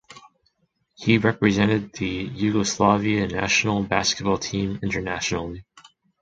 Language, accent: English, United States English